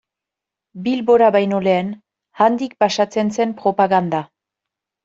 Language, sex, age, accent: Basque, female, 19-29, Nafar-lapurtarra edo Zuberotarra (Lapurdi, Nafarroa Beherea, Zuberoa)